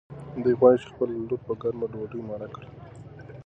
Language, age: Pashto, 30-39